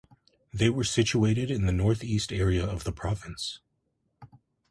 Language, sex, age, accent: English, male, 40-49, United States English